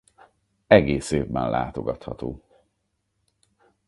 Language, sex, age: Hungarian, male, 40-49